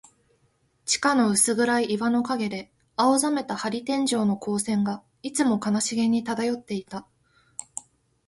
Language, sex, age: Japanese, female, 19-29